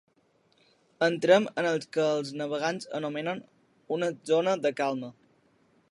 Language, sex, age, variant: Catalan, male, under 19, Balear